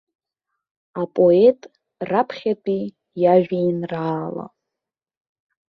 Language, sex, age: Abkhazian, female, 19-29